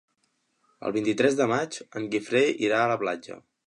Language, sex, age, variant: Catalan, male, 19-29, Central